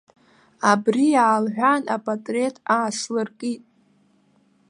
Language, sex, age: Abkhazian, female, under 19